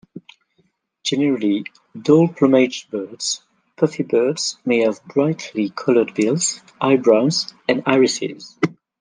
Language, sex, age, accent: English, male, 40-49, England English